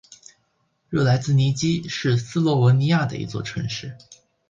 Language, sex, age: Chinese, male, 19-29